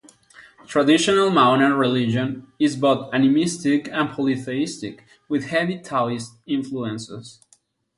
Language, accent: English, United States English